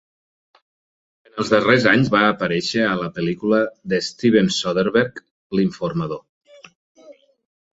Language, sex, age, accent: Catalan, male, 40-49, occidental